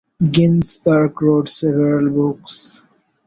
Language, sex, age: English, male, 19-29